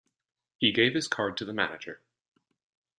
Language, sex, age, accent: English, male, 19-29, Canadian English